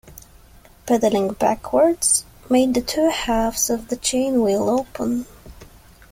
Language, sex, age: English, female, 19-29